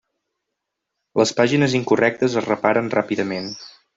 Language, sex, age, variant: Catalan, male, 19-29, Central